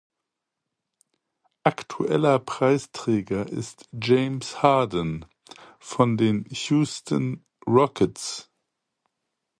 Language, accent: German, Deutschland Deutsch